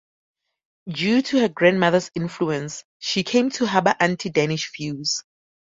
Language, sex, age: English, female, 19-29